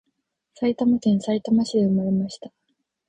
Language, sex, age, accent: Japanese, female, 19-29, 標準語